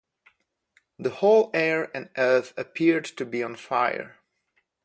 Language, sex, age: English, male, 30-39